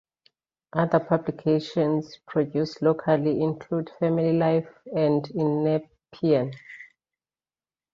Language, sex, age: English, female, 40-49